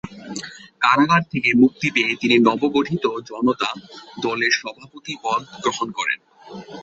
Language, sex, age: Bengali, male, 19-29